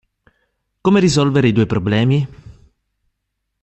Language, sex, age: Italian, male, 30-39